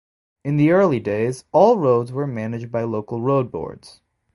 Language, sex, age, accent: English, male, under 19, United States English